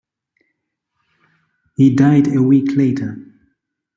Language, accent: English, Southern African (South Africa, Zimbabwe, Namibia)